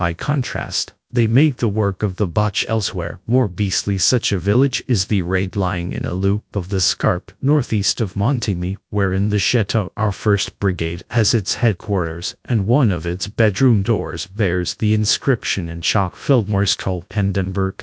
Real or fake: fake